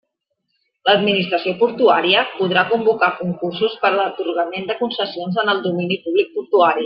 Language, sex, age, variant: Catalan, female, 40-49, Central